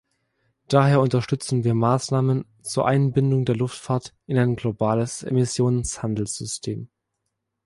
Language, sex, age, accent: German, male, 19-29, Deutschland Deutsch